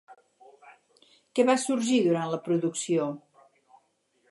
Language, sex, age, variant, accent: Catalan, female, 60-69, Central, Català central